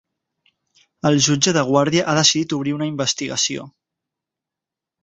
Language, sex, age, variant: Catalan, male, 19-29, Central